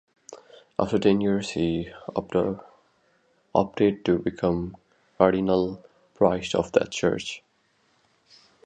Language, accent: English, United States English